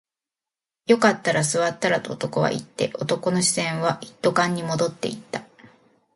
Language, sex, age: Japanese, female, 40-49